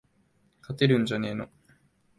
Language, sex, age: Japanese, male, 19-29